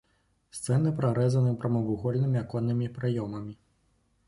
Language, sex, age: Belarusian, male, 19-29